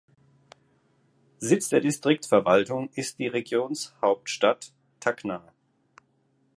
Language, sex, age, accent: German, male, 40-49, Deutschland Deutsch